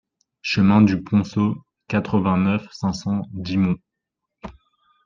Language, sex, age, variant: French, male, 19-29, Français de métropole